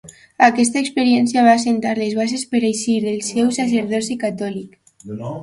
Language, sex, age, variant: Catalan, female, under 19, Alacantí